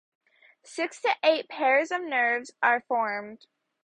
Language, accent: English, United States English